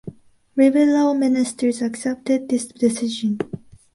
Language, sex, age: English, female, 19-29